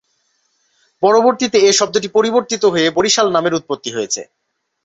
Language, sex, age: Bengali, male, 19-29